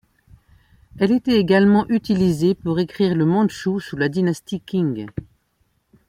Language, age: French, 60-69